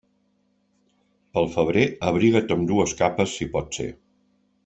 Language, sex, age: Catalan, male, 50-59